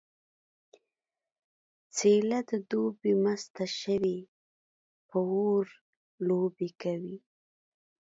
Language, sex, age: Pashto, female, 30-39